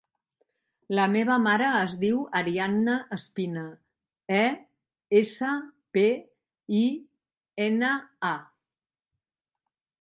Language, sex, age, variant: Catalan, female, 60-69, Central